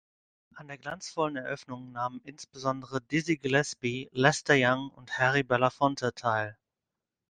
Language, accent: German, Deutschland Deutsch